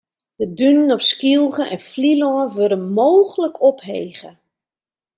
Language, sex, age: Western Frisian, female, 40-49